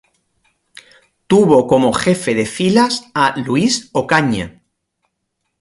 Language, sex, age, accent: Spanish, male, 50-59, España: Sur peninsular (Andalucia, Extremadura, Murcia)